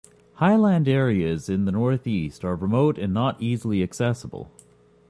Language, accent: English, Canadian English